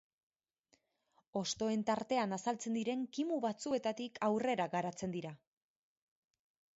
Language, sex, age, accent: Basque, female, 19-29, Erdialdekoa edo Nafarra (Gipuzkoa, Nafarroa)